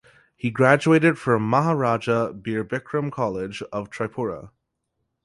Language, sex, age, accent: English, male, 19-29, Canadian English